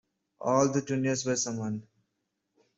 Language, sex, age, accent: English, male, 19-29, India and South Asia (India, Pakistan, Sri Lanka)